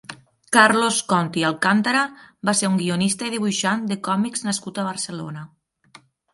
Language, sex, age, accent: Catalan, female, 30-39, Ebrenc